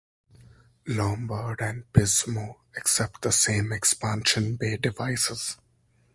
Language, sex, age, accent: English, male, 19-29, India and South Asia (India, Pakistan, Sri Lanka)